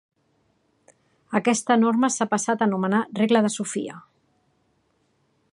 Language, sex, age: Catalan, female, 40-49